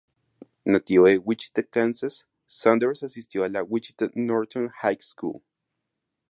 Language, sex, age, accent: Spanish, male, 19-29, Andino-Pacífico: Colombia, Perú, Ecuador, oeste de Bolivia y Venezuela andina